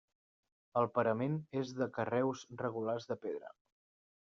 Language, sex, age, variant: Catalan, male, 19-29, Central